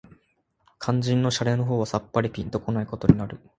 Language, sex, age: Japanese, male, 19-29